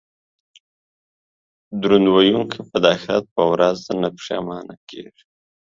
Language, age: Pashto, under 19